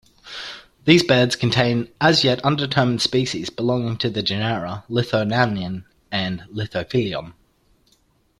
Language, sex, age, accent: English, male, 19-29, Australian English